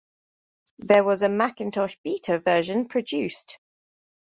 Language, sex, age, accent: English, female, 30-39, England English